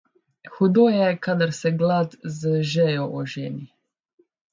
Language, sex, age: Slovenian, male, 19-29